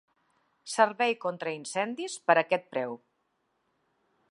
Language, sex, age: Catalan, female, 50-59